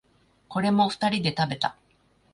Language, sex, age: Japanese, female, 40-49